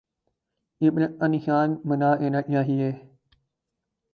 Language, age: Urdu, 19-29